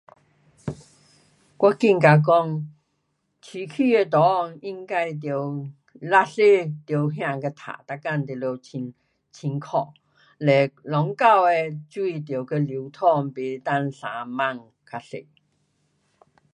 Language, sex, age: Pu-Xian Chinese, female, 70-79